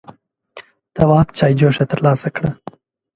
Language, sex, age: Pashto, male, 19-29